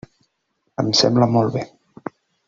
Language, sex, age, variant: Catalan, male, 30-39, Central